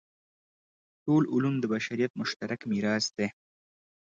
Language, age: Pashto, 19-29